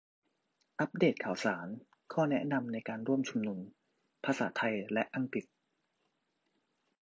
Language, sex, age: Thai, male, 30-39